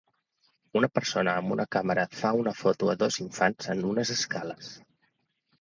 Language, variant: Catalan, Central